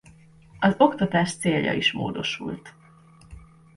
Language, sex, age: Hungarian, female, 40-49